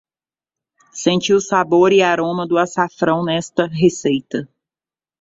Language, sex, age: Portuguese, female, 40-49